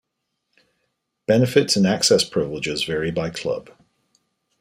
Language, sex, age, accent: English, male, 40-49, United States English